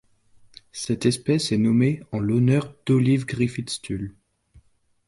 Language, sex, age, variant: French, male, 19-29, Français de métropole